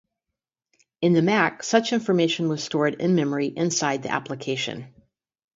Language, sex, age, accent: English, female, 50-59, United States English; Midwestern